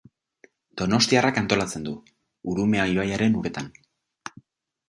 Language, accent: Basque, Erdialdekoa edo Nafarra (Gipuzkoa, Nafarroa)